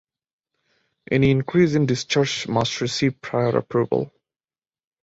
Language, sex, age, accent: English, male, 19-29, India and South Asia (India, Pakistan, Sri Lanka)